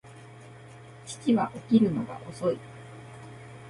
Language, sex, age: Japanese, female, 19-29